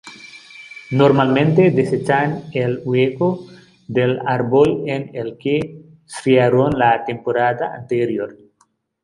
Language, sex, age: Spanish, male, 30-39